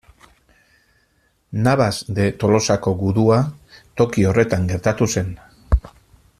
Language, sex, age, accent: Basque, male, 40-49, Erdialdekoa edo Nafarra (Gipuzkoa, Nafarroa)